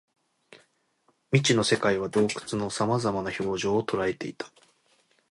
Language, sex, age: Japanese, male, 19-29